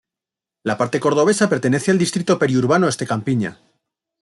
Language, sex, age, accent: Spanish, male, 40-49, España: Centro-Sur peninsular (Madrid, Toledo, Castilla-La Mancha)